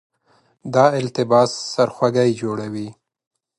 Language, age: Pashto, 30-39